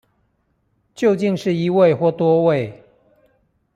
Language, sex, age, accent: Chinese, male, 40-49, 出生地：臺北市